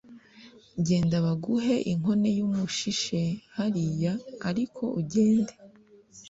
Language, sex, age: Kinyarwanda, female, 19-29